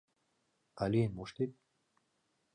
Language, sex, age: Mari, male, 19-29